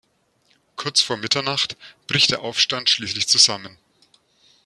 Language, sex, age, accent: German, male, 40-49, Deutschland Deutsch